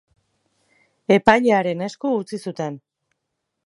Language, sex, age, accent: Basque, female, 40-49, Erdialdekoa edo Nafarra (Gipuzkoa, Nafarroa)